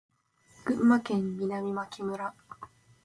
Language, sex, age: Japanese, female, 19-29